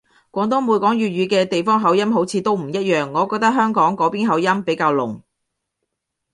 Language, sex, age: Cantonese, female, 30-39